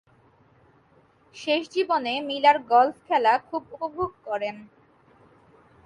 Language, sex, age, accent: Bengali, female, 19-29, শুদ্ধ বাংলা